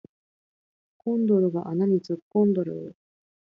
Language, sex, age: Japanese, female, 30-39